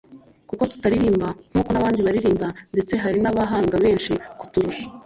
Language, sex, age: Kinyarwanda, female, 19-29